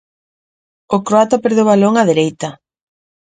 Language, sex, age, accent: Galician, female, 30-39, Central (gheada); Normativo (estándar)